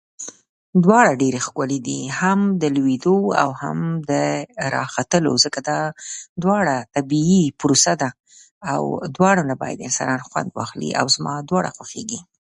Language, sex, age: Pashto, female, 50-59